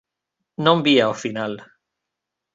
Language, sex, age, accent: Galician, male, 30-39, Normativo (estándar)